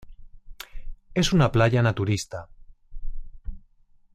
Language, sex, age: Spanish, male, 40-49